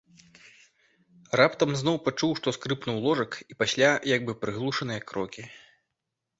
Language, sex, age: Belarusian, male, 19-29